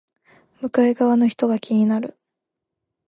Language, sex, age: Japanese, female, 19-29